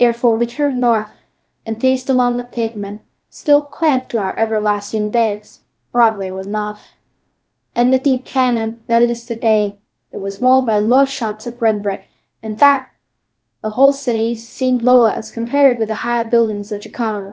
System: TTS, VITS